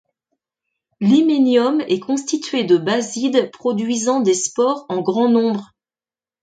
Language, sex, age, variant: French, female, 50-59, Français de métropole